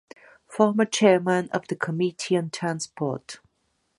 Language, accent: English, Eastern European